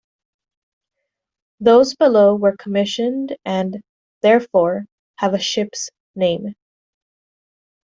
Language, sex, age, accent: English, female, 30-39, United States English